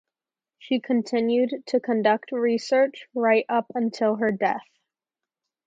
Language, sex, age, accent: English, female, under 19, United States English